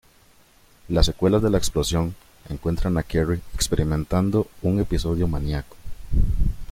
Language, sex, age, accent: Spanish, male, 19-29, América central